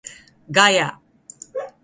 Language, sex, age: Japanese, female, 40-49